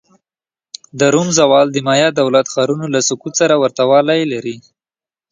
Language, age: Pashto, 19-29